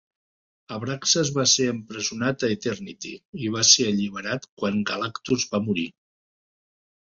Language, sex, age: Catalan, male, 50-59